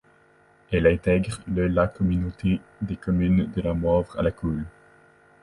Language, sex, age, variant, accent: French, male, 19-29, Français d'Amérique du Nord, Français du Canada